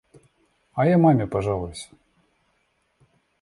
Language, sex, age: Russian, male, 40-49